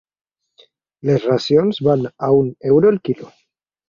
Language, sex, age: Catalan, male, 19-29